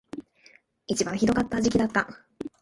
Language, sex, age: Japanese, male, 19-29